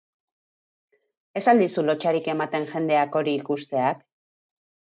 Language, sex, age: Basque, female, 40-49